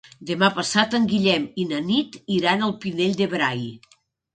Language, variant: Catalan, Nord-Occidental